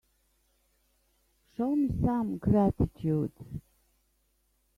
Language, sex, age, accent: English, female, 50-59, Australian English